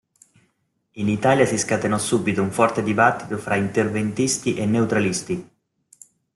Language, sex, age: Italian, male, 30-39